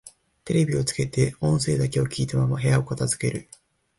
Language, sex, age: Japanese, male, 19-29